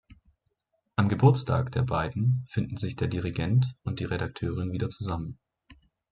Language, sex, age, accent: German, male, 19-29, Deutschland Deutsch